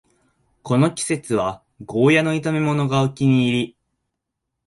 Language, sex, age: Japanese, male, 19-29